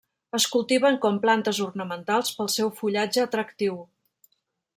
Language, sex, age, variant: Catalan, female, 50-59, Central